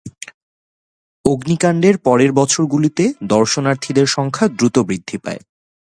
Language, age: Bengali, 19-29